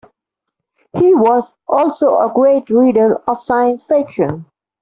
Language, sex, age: English, male, 19-29